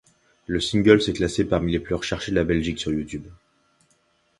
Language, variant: French, Français de métropole